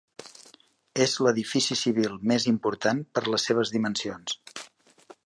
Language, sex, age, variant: Catalan, male, 50-59, Central